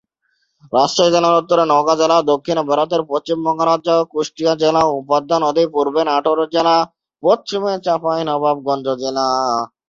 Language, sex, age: Bengali, male, 19-29